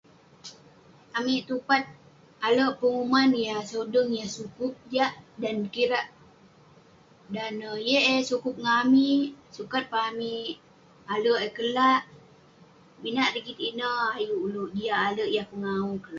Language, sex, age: Western Penan, female, under 19